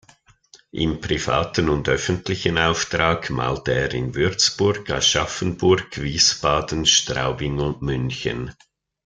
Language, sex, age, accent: German, male, 60-69, Schweizerdeutsch